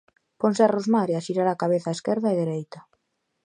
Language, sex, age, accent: Galician, female, 19-29, Normativo (estándar)